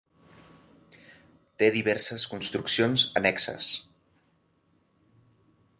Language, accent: Catalan, central; septentrional